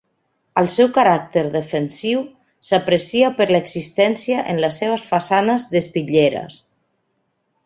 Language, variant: Catalan, Central